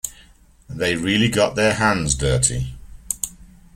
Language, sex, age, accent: English, male, 50-59, England English